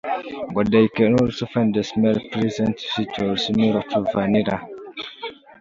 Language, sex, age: English, male, 19-29